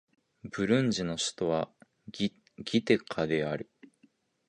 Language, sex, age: Japanese, male, 19-29